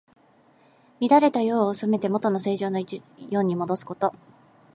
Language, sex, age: Japanese, female, 30-39